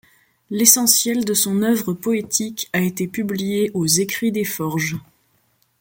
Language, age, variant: French, 19-29, Français de métropole